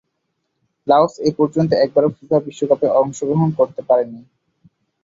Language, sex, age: Bengali, male, 19-29